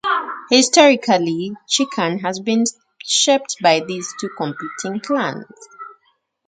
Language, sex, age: English, female, 30-39